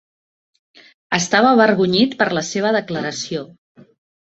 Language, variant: Catalan, Central